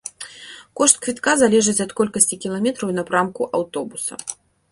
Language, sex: Belarusian, female